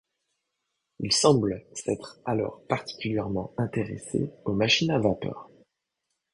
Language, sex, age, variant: French, male, 30-39, Français de métropole